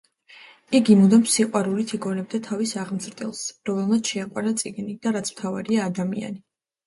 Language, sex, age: Georgian, female, 19-29